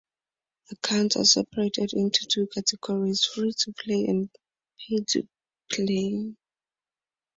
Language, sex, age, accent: English, female, 19-29, Southern African (South Africa, Zimbabwe, Namibia)